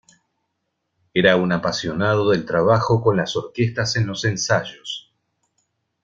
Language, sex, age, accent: Spanish, male, 50-59, Rioplatense: Argentina, Uruguay, este de Bolivia, Paraguay